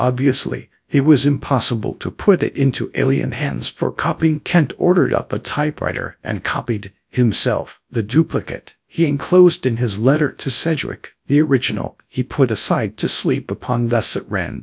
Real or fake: fake